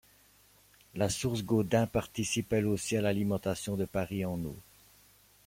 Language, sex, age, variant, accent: French, male, 50-59, Français d'Europe, Français de Belgique